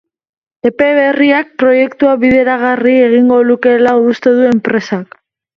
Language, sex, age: Basque, female, 19-29